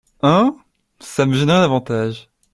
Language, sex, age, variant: French, male, 19-29, Français de métropole